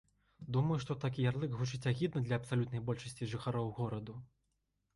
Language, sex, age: Belarusian, male, 19-29